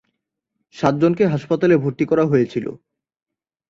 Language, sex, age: Bengali, male, 19-29